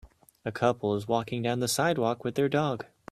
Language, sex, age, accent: English, male, 19-29, United States English